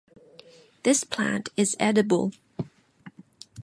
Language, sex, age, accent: English, female, 19-29, England English